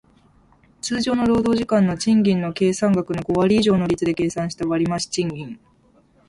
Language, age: Japanese, 19-29